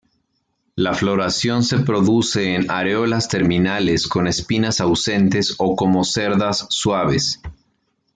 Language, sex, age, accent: Spanish, male, 30-39, México